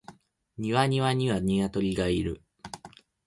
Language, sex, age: Japanese, male, 19-29